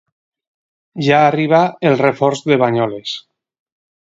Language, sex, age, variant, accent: Catalan, male, 40-49, Alacantí, valencià